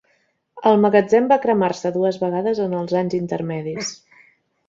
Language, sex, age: Catalan, female, 30-39